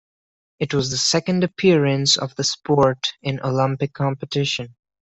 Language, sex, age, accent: English, male, 19-29, India and South Asia (India, Pakistan, Sri Lanka)